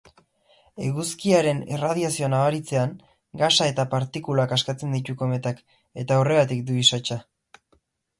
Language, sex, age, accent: Basque, male, 19-29, Erdialdekoa edo Nafarra (Gipuzkoa, Nafarroa)